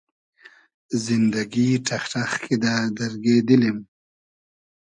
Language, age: Hazaragi, 30-39